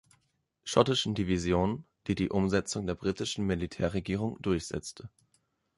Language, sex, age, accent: German, male, 19-29, Deutschland Deutsch